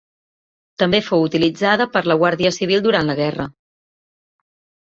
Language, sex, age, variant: Catalan, female, 40-49, Central